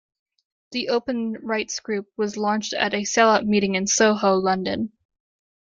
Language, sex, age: English, female, 30-39